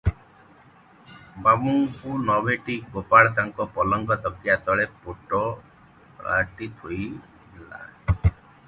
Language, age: Odia, 50-59